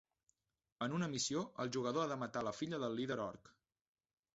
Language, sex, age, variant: Catalan, male, 19-29, Central